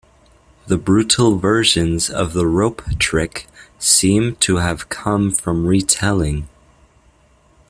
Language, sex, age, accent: English, male, under 19, United States English